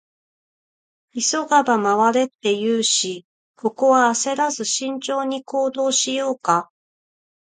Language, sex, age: Japanese, female, 40-49